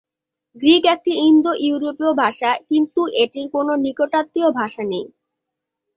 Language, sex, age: Bengali, female, 19-29